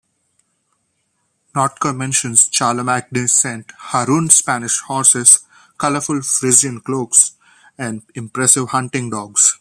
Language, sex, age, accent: English, male, 19-29, India and South Asia (India, Pakistan, Sri Lanka)